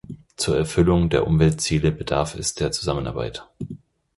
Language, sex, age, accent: German, male, 30-39, Deutschland Deutsch